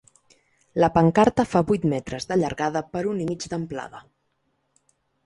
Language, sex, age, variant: Catalan, female, 19-29, Central